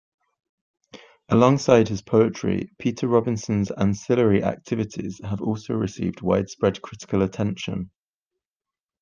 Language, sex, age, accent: English, male, 19-29, England English